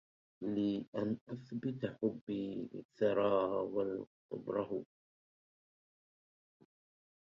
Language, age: Arabic, 40-49